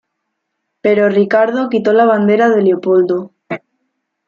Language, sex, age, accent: Spanish, female, under 19, España: Sur peninsular (Andalucia, Extremadura, Murcia)